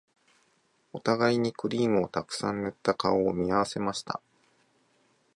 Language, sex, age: Japanese, male, 19-29